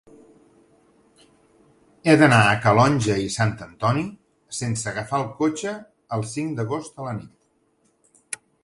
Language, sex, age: Catalan, male, 40-49